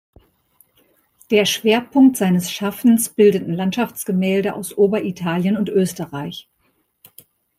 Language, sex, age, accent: German, female, 50-59, Deutschland Deutsch